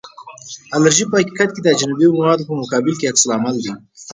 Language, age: Pashto, 19-29